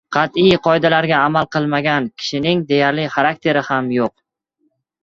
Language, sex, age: Uzbek, male, 19-29